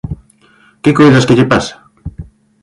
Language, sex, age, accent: Galician, male, 19-29, Normativo (estándar)